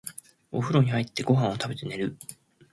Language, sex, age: Japanese, male, 19-29